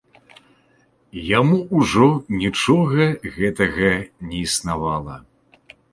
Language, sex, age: Belarusian, male, 40-49